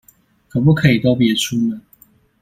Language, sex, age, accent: Chinese, male, 19-29, 出生地：臺北市